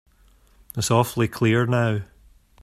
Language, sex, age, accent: English, male, 40-49, Scottish English